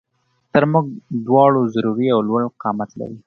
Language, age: Pashto, 19-29